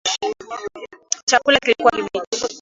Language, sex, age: Swahili, female, 19-29